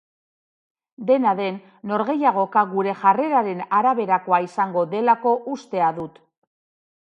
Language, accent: Basque, Mendebalekoa (Araba, Bizkaia, Gipuzkoako mendebaleko herri batzuk)